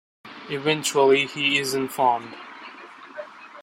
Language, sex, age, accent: English, male, 19-29, India and South Asia (India, Pakistan, Sri Lanka)